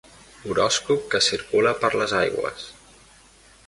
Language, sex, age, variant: Catalan, male, 19-29, Central